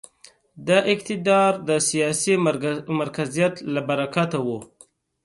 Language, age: Pashto, 30-39